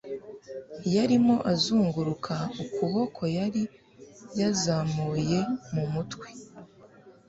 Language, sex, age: Kinyarwanda, female, under 19